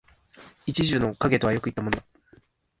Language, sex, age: Japanese, male, 19-29